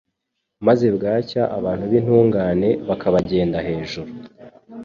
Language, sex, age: Kinyarwanda, male, 19-29